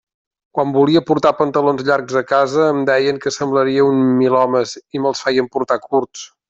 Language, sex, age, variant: Catalan, male, 30-39, Central